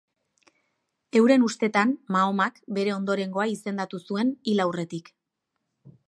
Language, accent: Basque, Mendebalekoa (Araba, Bizkaia, Gipuzkoako mendebaleko herri batzuk)